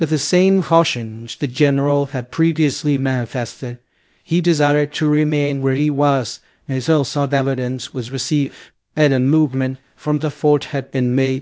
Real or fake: fake